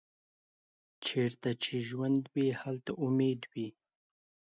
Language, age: Pashto, 19-29